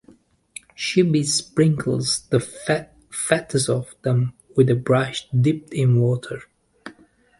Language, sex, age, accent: English, male, 30-39, England English